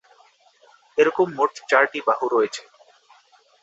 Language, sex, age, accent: Bengali, male, 19-29, Bangla